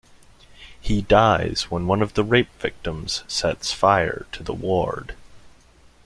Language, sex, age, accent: English, male, 19-29, United States English